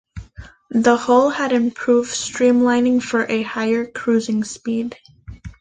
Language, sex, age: English, female, under 19